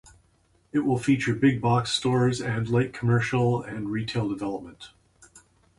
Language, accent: English, Canadian English